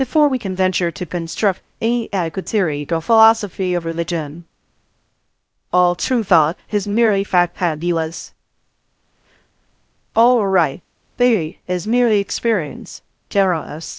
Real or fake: fake